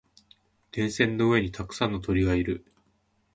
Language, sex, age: Japanese, male, 19-29